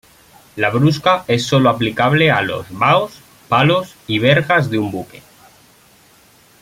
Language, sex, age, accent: Spanish, male, 19-29, España: Centro-Sur peninsular (Madrid, Toledo, Castilla-La Mancha)